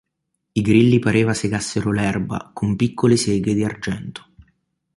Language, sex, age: Italian, male, 19-29